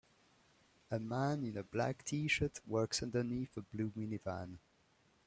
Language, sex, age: English, male, 19-29